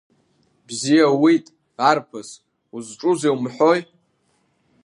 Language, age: Abkhazian, under 19